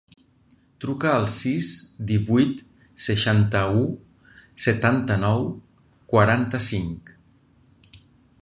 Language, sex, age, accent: Catalan, male, 40-49, valencià